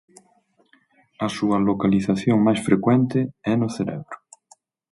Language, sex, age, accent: Galician, male, 30-39, Normativo (estándar)